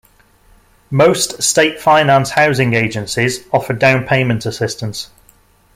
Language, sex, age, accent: English, male, 50-59, England English